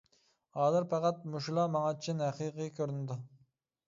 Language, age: Uyghur, 19-29